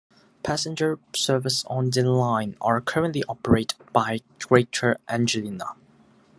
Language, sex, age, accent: English, male, under 19, Hong Kong English